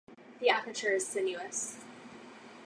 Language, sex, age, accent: English, female, under 19, United States English